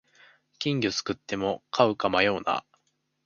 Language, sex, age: Japanese, male, 19-29